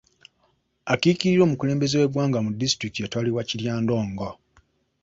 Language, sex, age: Ganda, male, 19-29